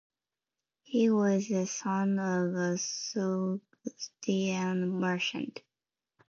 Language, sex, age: English, female, 19-29